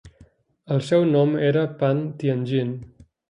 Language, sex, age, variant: Catalan, male, 30-39, Central